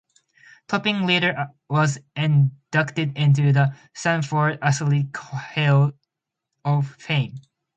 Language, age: English, 19-29